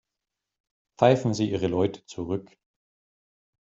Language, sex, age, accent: German, male, 40-49, Deutschland Deutsch